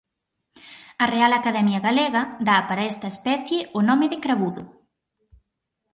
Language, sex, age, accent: Galician, female, 19-29, Central (sen gheada)